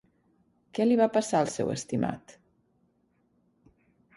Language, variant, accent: Catalan, Central, central